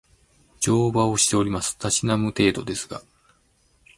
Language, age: Japanese, 50-59